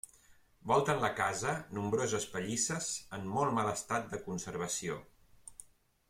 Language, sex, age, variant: Catalan, male, 40-49, Central